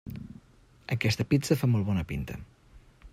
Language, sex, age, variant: Catalan, male, 30-39, Central